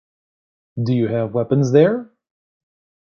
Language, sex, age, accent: English, male, 19-29, United States English